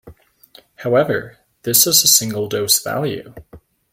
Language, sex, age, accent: English, male, 30-39, United States English